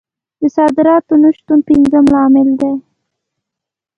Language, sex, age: Pashto, female, 19-29